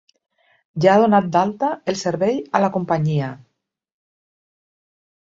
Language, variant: Catalan, Nord-Occidental